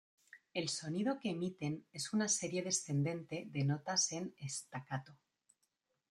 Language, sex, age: Spanish, female, 40-49